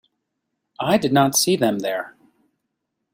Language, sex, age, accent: English, male, 40-49, United States English